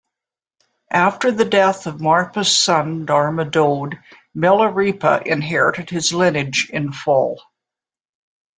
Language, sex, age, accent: English, female, 60-69, Canadian English